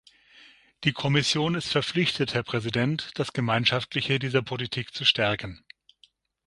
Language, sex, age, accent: German, male, 50-59, Deutschland Deutsch; Süddeutsch